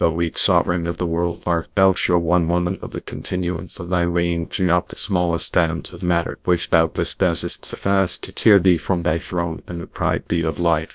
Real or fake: fake